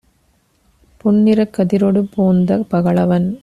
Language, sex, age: Tamil, female, 30-39